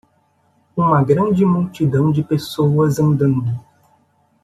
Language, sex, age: Portuguese, male, 30-39